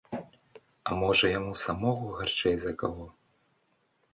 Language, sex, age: Belarusian, male, 19-29